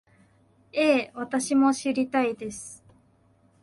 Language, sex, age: Japanese, female, 19-29